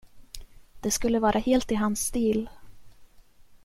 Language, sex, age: Swedish, female, 19-29